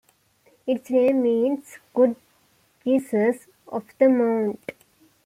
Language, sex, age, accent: English, female, 19-29, United States English